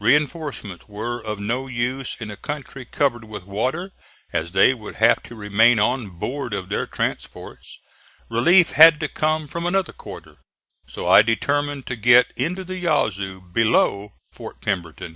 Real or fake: real